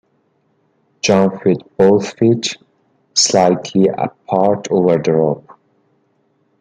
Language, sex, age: English, male, 30-39